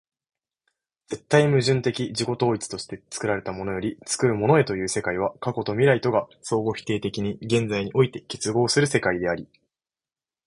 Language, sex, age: Japanese, male, 19-29